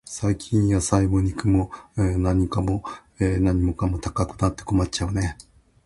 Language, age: Japanese, 60-69